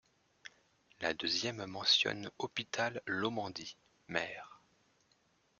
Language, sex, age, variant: French, male, 30-39, Français de métropole